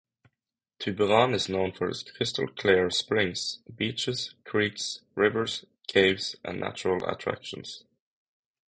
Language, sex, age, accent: English, male, 19-29, United States English; England English